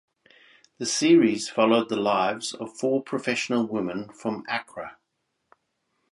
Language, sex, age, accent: English, male, 50-59, Australian English